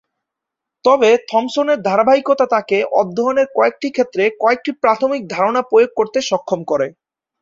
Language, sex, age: Bengali, male, 19-29